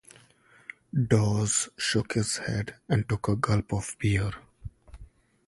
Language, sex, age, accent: English, male, 19-29, India and South Asia (India, Pakistan, Sri Lanka)